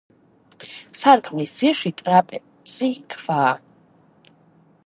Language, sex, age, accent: Georgian, female, 19-29, ჩვეულებრივი